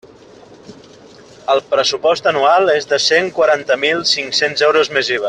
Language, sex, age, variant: Catalan, male, 30-39, Central